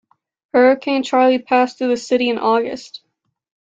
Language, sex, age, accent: English, female, under 19, United States English